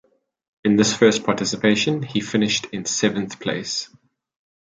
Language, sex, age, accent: English, male, 19-29, Southern African (South Africa, Zimbabwe, Namibia)